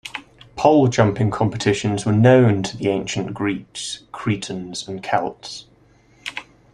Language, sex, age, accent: English, male, 19-29, England English